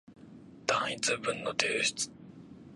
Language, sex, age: Japanese, male, 19-29